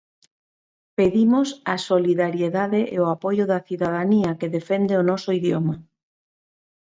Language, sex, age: Galician, female, 40-49